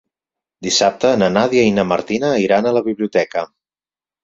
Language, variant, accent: Catalan, Central, Barceloní